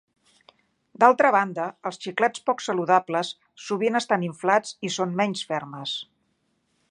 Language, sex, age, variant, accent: Catalan, female, 50-59, Central, Barceloní